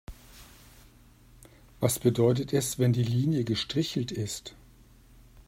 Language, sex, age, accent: German, male, 50-59, Deutschland Deutsch